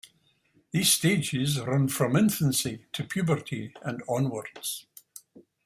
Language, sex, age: English, male, 70-79